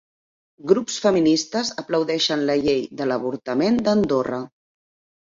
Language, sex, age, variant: Catalan, female, 50-59, Central